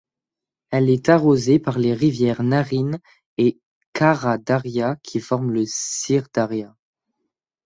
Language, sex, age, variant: French, male, under 19, Français de métropole